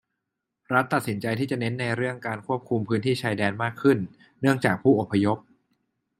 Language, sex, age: Thai, male, 19-29